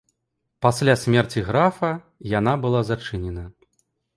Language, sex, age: Belarusian, male, 30-39